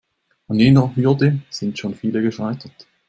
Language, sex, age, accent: German, male, 19-29, Schweizerdeutsch